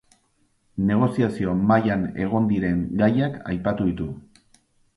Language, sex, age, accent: Basque, male, 40-49, Erdialdekoa edo Nafarra (Gipuzkoa, Nafarroa)